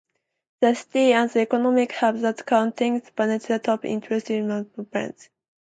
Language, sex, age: English, female, 19-29